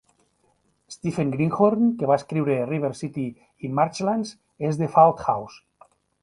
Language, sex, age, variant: Catalan, male, 50-59, Nord-Occidental